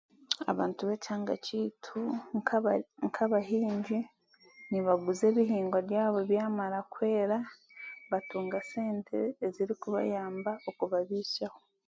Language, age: Chiga, 19-29